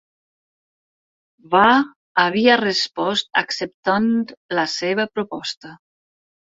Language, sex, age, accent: Catalan, female, 50-59, aprenent (recent, des del castellà)